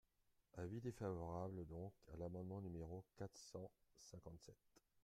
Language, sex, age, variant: French, male, 40-49, Français de métropole